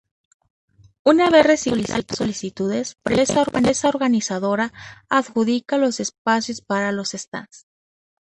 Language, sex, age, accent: Spanish, female, 30-39, México